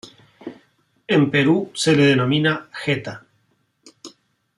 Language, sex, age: Spanish, male, 50-59